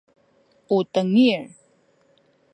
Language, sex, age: Sakizaya, female, 50-59